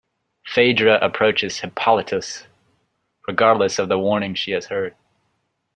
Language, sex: English, male